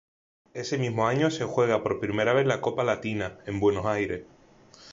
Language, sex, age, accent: Spanish, male, 19-29, España: Sur peninsular (Andalucia, Extremadura, Murcia)